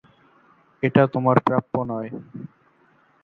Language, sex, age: Bengali, male, 19-29